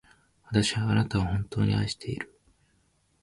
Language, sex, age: Japanese, male, 19-29